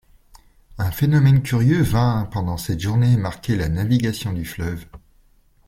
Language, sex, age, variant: French, male, 40-49, Français de métropole